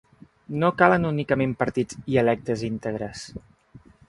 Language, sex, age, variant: Catalan, male, 30-39, Central